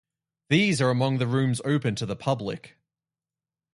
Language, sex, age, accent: English, male, 19-29, Australian English